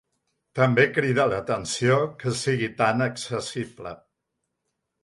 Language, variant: Catalan, Central